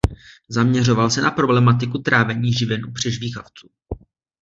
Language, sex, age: Czech, male, 19-29